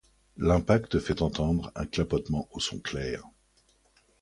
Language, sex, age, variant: French, male, 50-59, Français de métropole